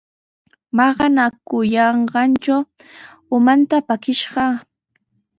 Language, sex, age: Sihuas Ancash Quechua, female, 19-29